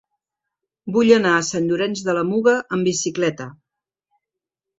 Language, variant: Catalan, Central